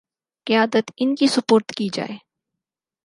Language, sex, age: Urdu, female, 19-29